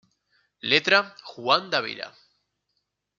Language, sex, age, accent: Spanish, male, 19-29, Rioplatense: Argentina, Uruguay, este de Bolivia, Paraguay